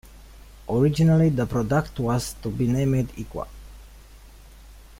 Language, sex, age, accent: English, male, 19-29, United States English